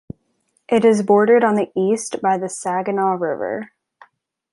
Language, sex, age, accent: English, female, 19-29, United States English